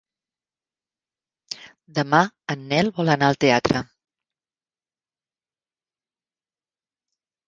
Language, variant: Catalan, Central